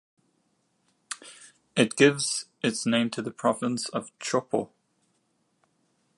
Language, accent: English, United States English